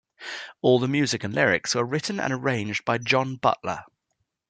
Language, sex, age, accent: English, male, 19-29, England English